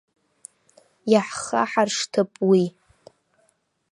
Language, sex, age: Abkhazian, female, under 19